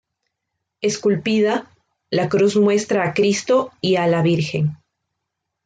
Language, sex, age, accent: Spanish, female, 19-29, Andino-Pacífico: Colombia, Perú, Ecuador, oeste de Bolivia y Venezuela andina